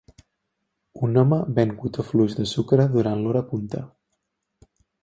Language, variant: Catalan, Central